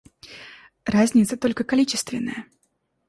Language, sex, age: Russian, female, 19-29